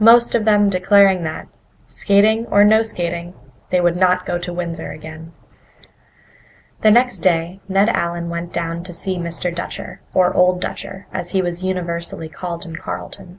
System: none